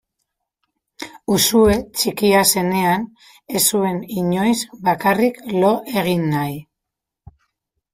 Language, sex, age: Basque, female, 30-39